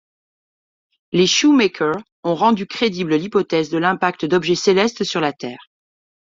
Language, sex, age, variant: French, female, 40-49, Français de métropole